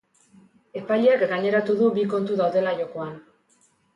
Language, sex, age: Basque, female, 40-49